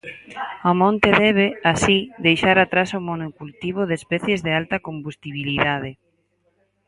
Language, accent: Galician, Normativo (estándar)